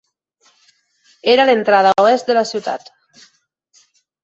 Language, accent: Catalan, valencià